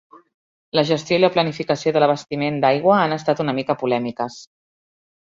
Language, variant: Catalan, Central